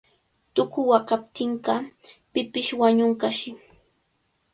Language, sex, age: Cajatambo North Lima Quechua, female, 19-29